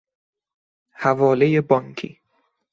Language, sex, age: Persian, male, 19-29